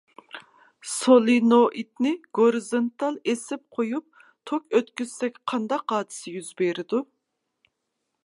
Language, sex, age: Uyghur, female, 40-49